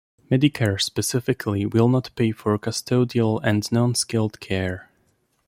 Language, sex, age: English, male, under 19